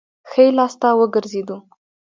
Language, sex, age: Pashto, female, 19-29